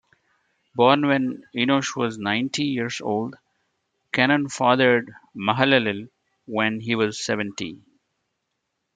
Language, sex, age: English, male, 40-49